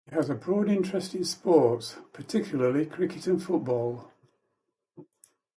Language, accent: English, England English